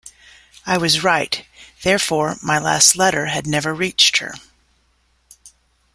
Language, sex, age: English, female, 50-59